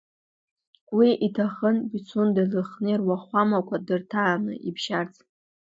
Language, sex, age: Abkhazian, female, 30-39